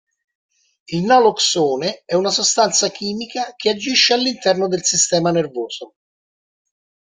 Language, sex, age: Italian, male, 60-69